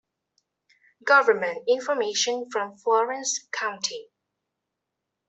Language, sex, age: English, female, under 19